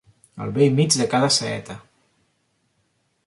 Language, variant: Catalan, Central